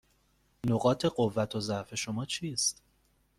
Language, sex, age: Persian, male, 19-29